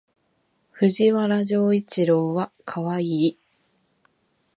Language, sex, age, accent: Japanese, female, 19-29, 標準語